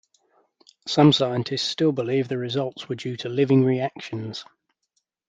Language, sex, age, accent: English, male, 30-39, England English